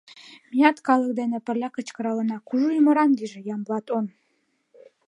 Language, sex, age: Mari, female, 19-29